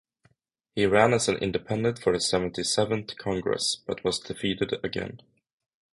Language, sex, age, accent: English, male, 19-29, United States English; England English